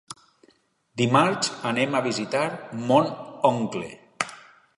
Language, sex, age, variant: Catalan, male, 50-59, Alacantí